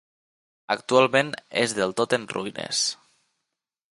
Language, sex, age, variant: Catalan, male, 19-29, Nord-Occidental